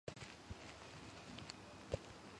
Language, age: Georgian, 19-29